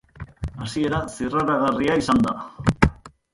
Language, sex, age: Basque, male, 50-59